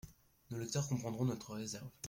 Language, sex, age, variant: French, male, under 19, Français de métropole